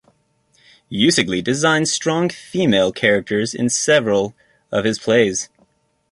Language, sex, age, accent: English, male, 30-39, United States English